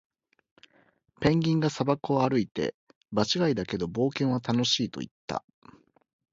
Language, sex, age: Japanese, male, 40-49